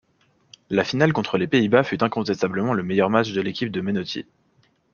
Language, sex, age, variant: French, male, 19-29, Français de métropole